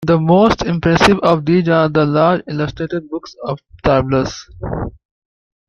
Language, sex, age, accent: English, male, 19-29, India and South Asia (India, Pakistan, Sri Lanka)